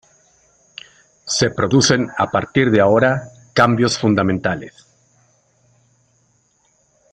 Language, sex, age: Spanish, male, 40-49